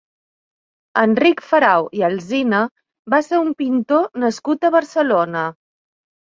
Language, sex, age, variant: Catalan, female, 50-59, Balear